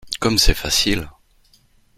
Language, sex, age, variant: French, male, 40-49, Français de métropole